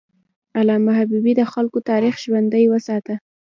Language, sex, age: Pashto, female, under 19